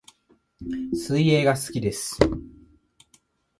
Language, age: Japanese, 19-29